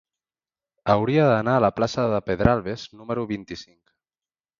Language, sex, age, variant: Catalan, male, 19-29, Central